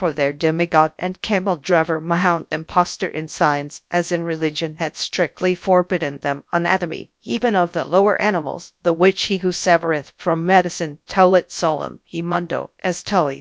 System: TTS, GradTTS